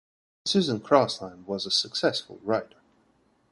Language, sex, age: English, male, 19-29